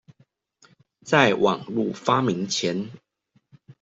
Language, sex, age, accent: Chinese, male, 30-39, 出生地：臺南市